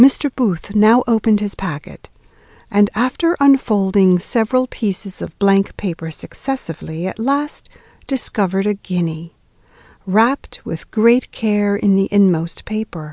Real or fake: real